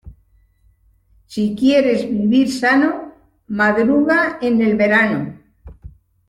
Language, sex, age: Spanish, female, 80-89